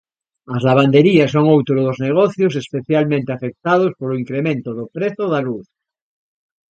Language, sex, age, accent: Galician, male, 60-69, Atlántico (seseo e gheada)